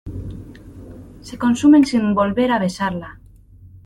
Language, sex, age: Spanish, female, 30-39